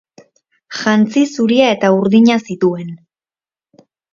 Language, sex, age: Basque, female, 19-29